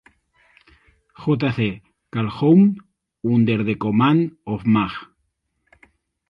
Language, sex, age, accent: Spanish, male, 40-49, España: Sur peninsular (Andalucia, Extremadura, Murcia)